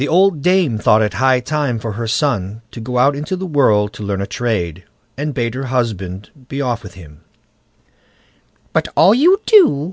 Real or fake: real